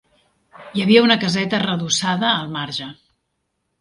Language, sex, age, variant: Catalan, female, 40-49, Central